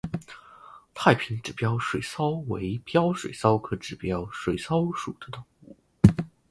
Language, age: Chinese, 19-29